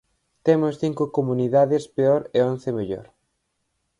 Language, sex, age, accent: Galician, male, 19-29, Central (gheada); Normativo (estándar)